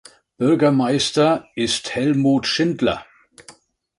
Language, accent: German, Deutschland Deutsch